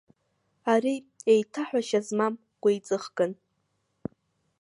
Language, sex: Abkhazian, female